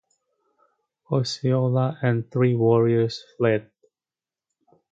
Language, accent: English, Australian English